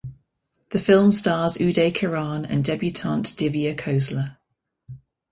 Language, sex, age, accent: English, female, 30-39, England English